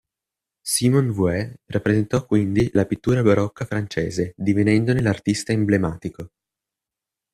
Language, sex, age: Italian, male, 19-29